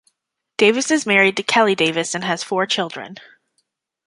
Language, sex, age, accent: English, female, 30-39, Canadian English